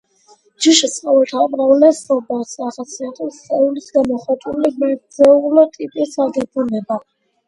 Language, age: Georgian, 30-39